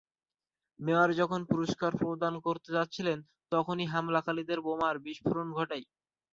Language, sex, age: Bengali, male, under 19